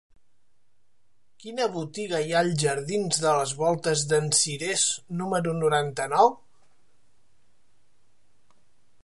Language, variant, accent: Catalan, Central, Oriental